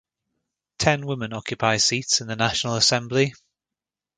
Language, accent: English, England English